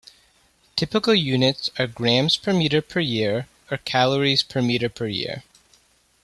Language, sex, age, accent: English, male, 19-29, United States English